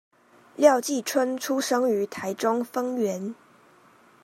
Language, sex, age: Chinese, female, 19-29